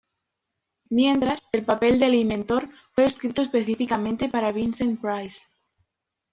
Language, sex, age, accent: Spanish, female, under 19, España: Norte peninsular (Asturias, Castilla y León, Cantabria, País Vasco, Navarra, Aragón, La Rioja, Guadalajara, Cuenca)